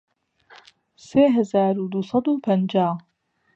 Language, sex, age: Central Kurdish, female, 30-39